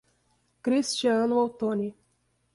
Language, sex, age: Portuguese, female, 30-39